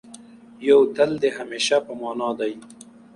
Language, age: Pashto, 19-29